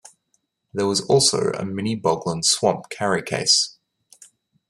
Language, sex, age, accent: English, male, 30-39, Australian English